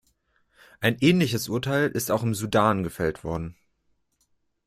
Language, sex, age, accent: German, male, 19-29, Deutschland Deutsch